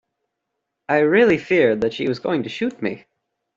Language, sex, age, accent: English, male, under 19, United States English